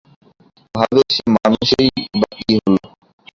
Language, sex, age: Bengali, male, 19-29